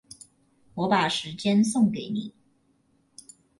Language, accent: Chinese, 出生地：臺北市